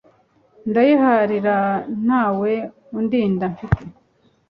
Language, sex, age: Kinyarwanda, female, 40-49